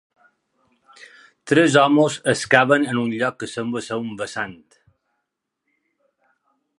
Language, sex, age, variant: Catalan, male, 40-49, Balear